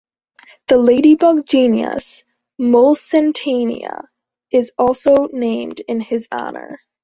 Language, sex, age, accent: English, female, under 19, United States English